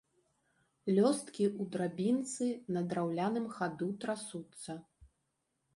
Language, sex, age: Belarusian, female, 40-49